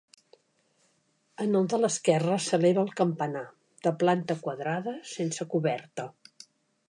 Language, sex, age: Catalan, female, 70-79